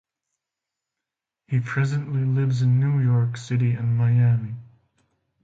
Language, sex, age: English, male, 40-49